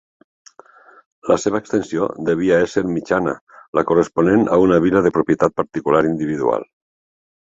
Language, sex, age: Catalan, male, 60-69